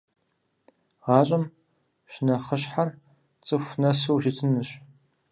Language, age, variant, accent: Kabardian, 19-29, Адыгэбзэ (Къэбэрдей, Кирил, псоми зэдай), Джылэхъстэней (Gilahsteney)